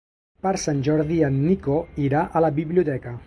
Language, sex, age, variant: Catalan, male, 50-59, Central